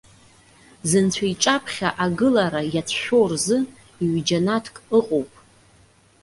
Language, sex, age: Abkhazian, female, 30-39